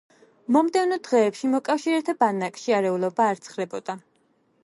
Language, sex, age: Georgian, female, 19-29